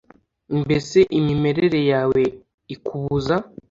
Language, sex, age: Kinyarwanda, male, under 19